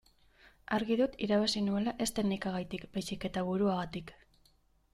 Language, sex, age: Basque, female, 30-39